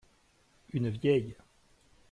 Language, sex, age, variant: French, male, 30-39, Français de métropole